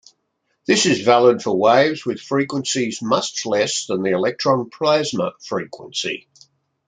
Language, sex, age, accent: English, male, 70-79, Australian English